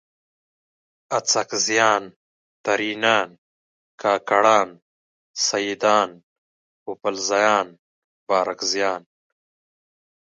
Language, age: Pashto, 30-39